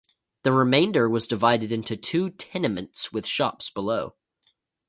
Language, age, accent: English, 19-29, United States English